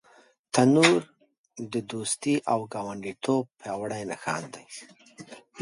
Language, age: Pashto, 40-49